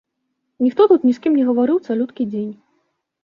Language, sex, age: Belarusian, female, 19-29